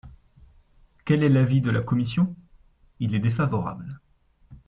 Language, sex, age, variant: French, male, 19-29, Français de métropole